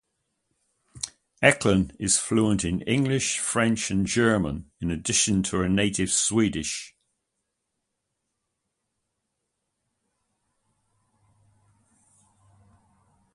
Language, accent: English, England English